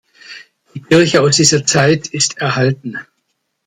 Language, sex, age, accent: German, male, 60-69, Deutschland Deutsch